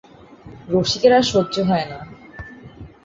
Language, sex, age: Bengali, female, 19-29